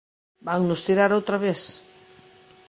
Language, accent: Galician, Normativo (estándar)